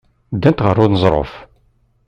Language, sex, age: Kabyle, male, 40-49